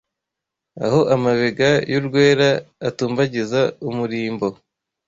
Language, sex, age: Kinyarwanda, male, 19-29